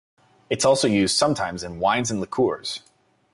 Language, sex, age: English, male, 19-29